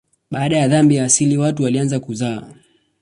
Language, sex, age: Swahili, male, 19-29